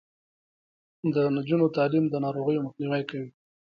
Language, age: Pashto, 30-39